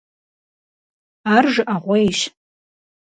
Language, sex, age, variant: Kabardian, female, 30-39, Адыгэбзэ (Къэбэрдей, Кирил, Урысей)